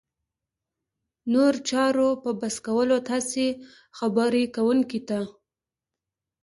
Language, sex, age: Pashto, female, 19-29